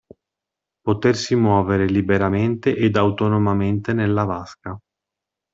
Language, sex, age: Italian, male, 40-49